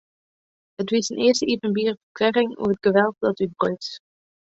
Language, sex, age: Western Frisian, female, under 19